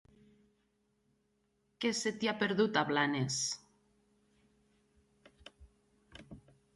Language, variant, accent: Catalan, Nord-Occidental, nord-occidental